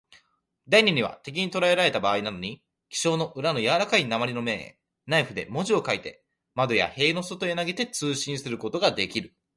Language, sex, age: Japanese, male, 19-29